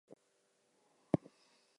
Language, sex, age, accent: English, female, 19-29, Southern African (South Africa, Zimbabwe, Namibia)